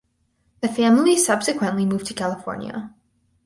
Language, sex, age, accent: English, female, under 19, United States English